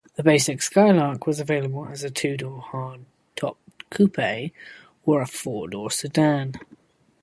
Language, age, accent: English, 19-29, England English